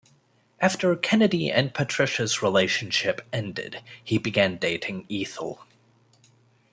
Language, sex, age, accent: English, male, 30-39, United States English